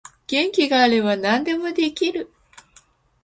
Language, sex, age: Japanese, female, 50-59